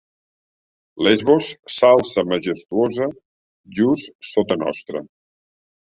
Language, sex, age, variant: Catalan, male, 60-69, Central